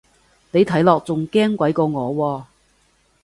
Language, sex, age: Cantonese, female, 40-49